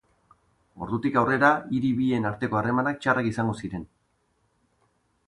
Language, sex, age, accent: Basque, male, 40-49, Erdialdekoa edo Nafarra (Gipuzkoa, Nafarroa)